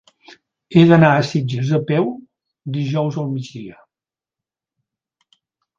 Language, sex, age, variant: Catalan, male, 60-69, Central